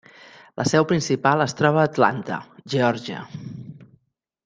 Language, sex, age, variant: Catalan, female, 40-49, Central